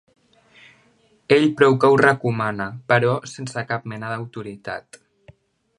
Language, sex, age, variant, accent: Catalan, male, under 19, Central, central